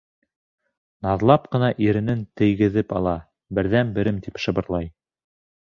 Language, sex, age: Bashkir, male, 19-29